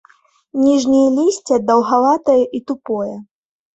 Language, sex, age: Belarusian, female, 19-29